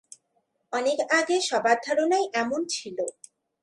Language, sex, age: Bengali, female, under 19